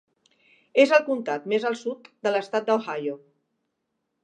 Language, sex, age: Catalan, female, 50-59